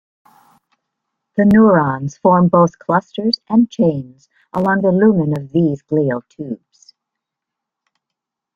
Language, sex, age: English, female, 60-69